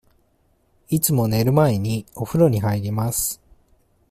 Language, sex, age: Japanese, male, 19-29